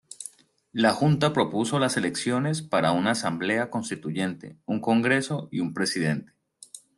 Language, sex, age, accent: Spanish, male, 30-39, Caribe: Cuba, Venezuela, Puerto Rico, República Dominicana, Panamá, Colombia caribeña, México caribeño, Costa del golfo de México